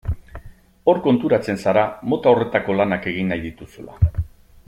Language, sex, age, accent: Basque, male, 50-59, Mendebalekoa (Araba, Bizkaia, Gipuzkoako mendebaleko herri batzuk)